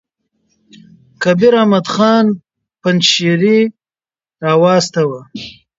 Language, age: Pashto, 30-39